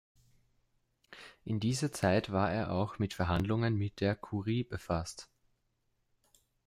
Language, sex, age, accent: German, male, under 19, Österreichisches Deutsch